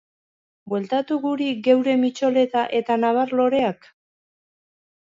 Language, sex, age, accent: Basque, female, 50-59, Mendebalekoa (Araba, Bizkaia, Gipuzkoako mendebaleko herri batzuk)